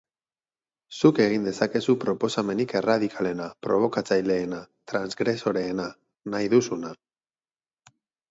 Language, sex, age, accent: Basque, male, 30-39, Batua